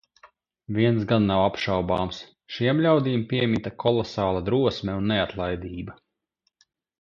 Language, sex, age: Latvian, male, 30-39